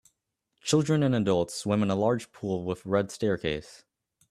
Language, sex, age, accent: English, male, 19-29, United States English